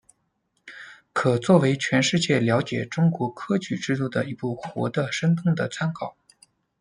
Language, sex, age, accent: Chinese, male, 30-39, 出生地：江苏省